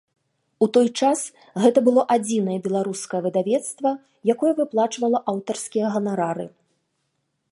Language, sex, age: Belarusian, female, 30-39